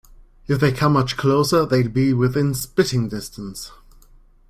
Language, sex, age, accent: English, male, 30-39, England English